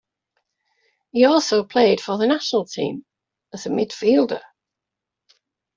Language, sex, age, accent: English, female, 60-69, England English